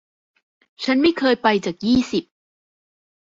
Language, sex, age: Thai, female, 30-39